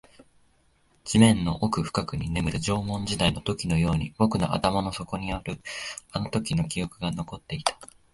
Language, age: Japanese, 19-29